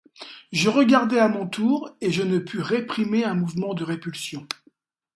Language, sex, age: French, male, 60-69